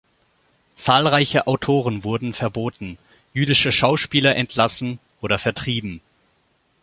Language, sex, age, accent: German, male, 19-29, Deutschland Deutsch